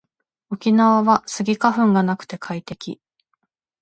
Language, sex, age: Japanese, female, 19-29